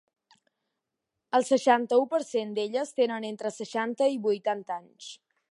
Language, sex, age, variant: Catalan, male, under 19, Central